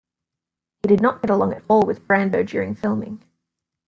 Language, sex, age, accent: English, female, 19-29, Australian English